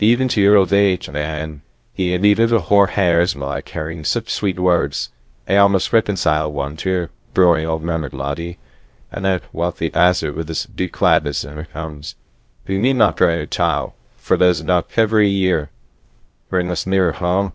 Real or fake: fake